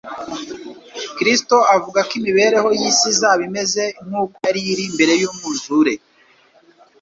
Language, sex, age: Kinyarwanda, male, 19-29